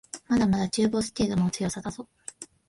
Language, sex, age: Japanese, female, 19-29